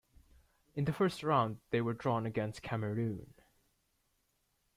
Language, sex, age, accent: English, male, 19-29, Australian English